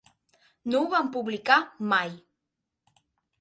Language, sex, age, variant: Catalan, female, under 19, Central